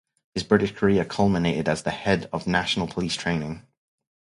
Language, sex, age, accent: English, male, 30-39, England English